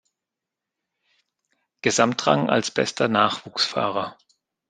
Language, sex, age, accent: German, male, 30-39, Deutschland Deutsch